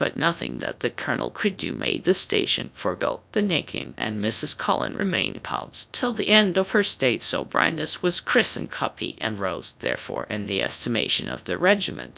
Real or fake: fake